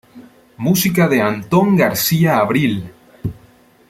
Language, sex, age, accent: Spanish, male, 19-29, América central